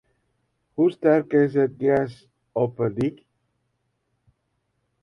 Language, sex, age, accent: Western Frisian, male, 50-59, Wâldfrysk